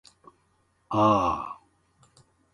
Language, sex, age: Japanese, male, 50-59